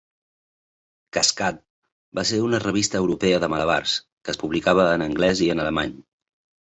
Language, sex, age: Catalan, male, 40-49